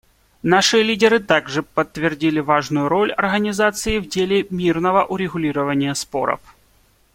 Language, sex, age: Russian, male, 19-29